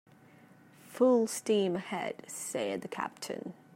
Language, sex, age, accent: English, female, 19-29, Australian English